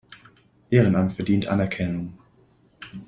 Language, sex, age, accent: German, male, under 19, Deutschland Deutsch